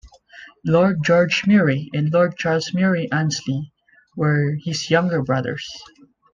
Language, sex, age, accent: English, male, 19-29, Filipino